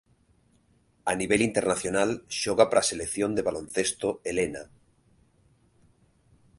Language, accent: Galician, Normativo (estándar)